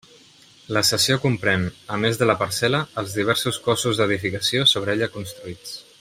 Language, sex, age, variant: Catalan, male, 30-39, Central